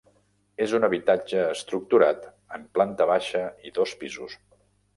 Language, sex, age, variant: Catalan, male, 50-59, Central